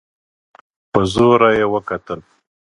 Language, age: Pashto, 60-69